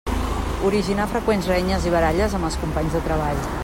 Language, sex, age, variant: Catalan, female, 50-59, Central